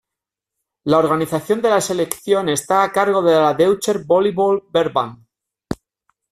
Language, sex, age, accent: Spanish, male, 40-49, España: Norte peninsular (Asturias, Castilla y León, Cantabria, País Vasco, Navarra, Aragón, La Rioja, Guadalajara, Cuenca)